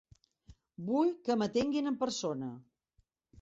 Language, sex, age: Catalan, female, 60-69